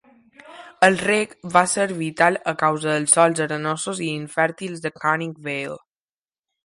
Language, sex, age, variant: Catalan, male, under 19, Balear